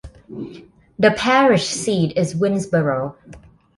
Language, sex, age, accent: English, female, 19-29, United States English